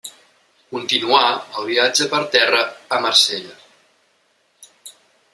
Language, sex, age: Catalan, male, 40-49